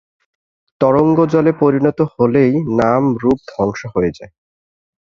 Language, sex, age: Bengali, male, 19-29